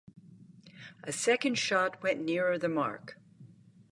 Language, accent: English, United States English